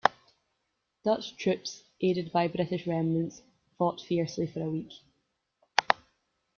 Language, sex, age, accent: English, female, 19-29, Scottish English